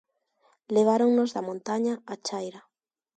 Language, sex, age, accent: Galician, female, 19-29, Normativo (estándar)